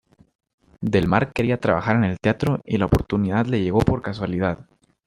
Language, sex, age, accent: Spanish, male, under 19, América central